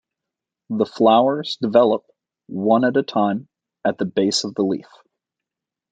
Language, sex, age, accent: English, male, 30-39, United States English